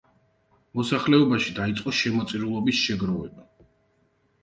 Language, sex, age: Georgian, male, 19-29